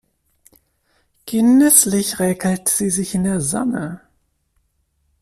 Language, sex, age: German, female, 30-39